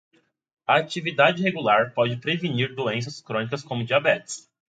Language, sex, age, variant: Portuguese, male, 19-29, Portuguese (Brasil)